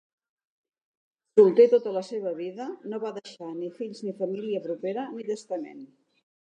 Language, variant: Catalan, Central